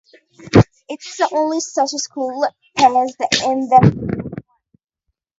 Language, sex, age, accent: English, female, under 19, United States English